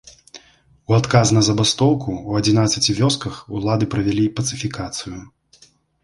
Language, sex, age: Belarusian, male, 19-29